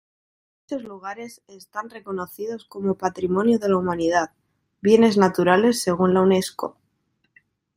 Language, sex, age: Spanish, female, 19-29